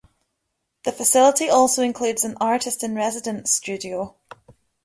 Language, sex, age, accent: English, female, 19-29, Scottish English